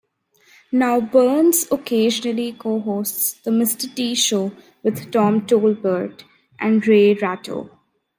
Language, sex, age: English, female, under 19